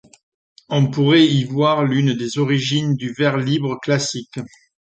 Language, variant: French, Français de métropole